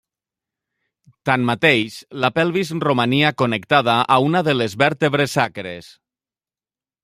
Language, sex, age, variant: Catalan, male, 40-49, Nord-Occidental